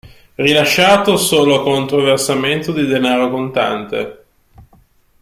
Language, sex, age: Italian, male, 30-39